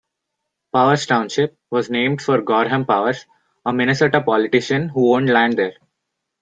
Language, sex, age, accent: English, male, 19-29, India and South Asia (India, Pakistan, Sri Lanka)